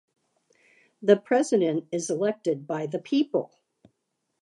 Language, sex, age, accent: English, female, 50-59, United States English